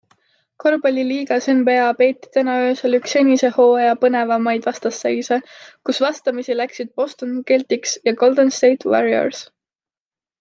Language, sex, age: Estonian, female, 19-29